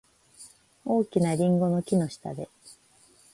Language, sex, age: Japanese, female, 19-29